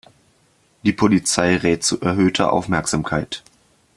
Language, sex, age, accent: German, male, under 19, Deutschland Deutsch